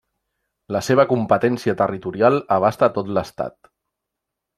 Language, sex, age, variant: Catalan, male, 40-49, Central